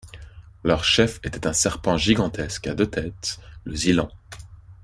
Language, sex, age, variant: French, male, 30-39, Français de métropole